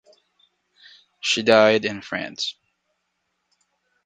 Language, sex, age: English, male, 19-29